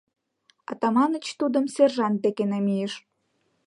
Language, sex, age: Mari, female, under 19